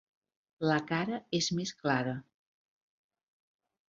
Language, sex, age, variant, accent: Catalan, female, 40-49, Central, central